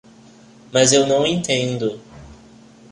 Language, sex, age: Portuguese, male, 30-39